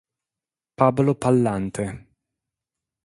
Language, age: Italian, 40-49